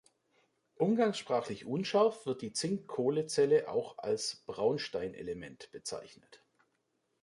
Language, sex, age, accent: German, male, 30-39, Deutschland Deutsch